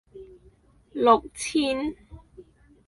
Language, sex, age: Cantonese, female, 19-29